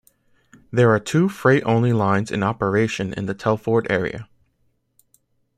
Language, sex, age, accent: English, male, 19-29, United States English